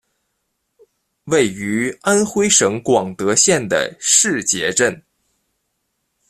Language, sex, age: Chinese, male, 19-29